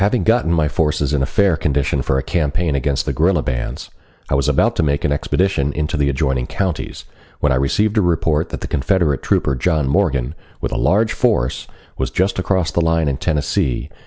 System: none